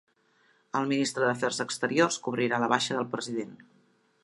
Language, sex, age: Catalan, female, 40-49